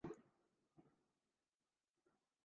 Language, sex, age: Bengali, male, 19-29